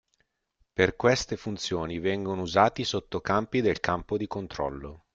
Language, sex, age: Italian, male, 40-49